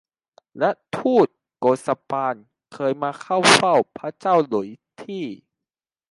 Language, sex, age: Thai, male, 19-29